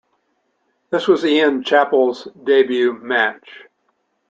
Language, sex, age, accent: English, male, 70-79, Canadian English